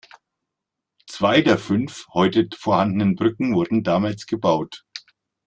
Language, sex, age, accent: German, male, 50-59, Deutschland Deutsch